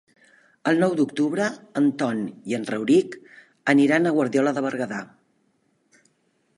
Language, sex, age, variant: Catalan, female, 50-59, Central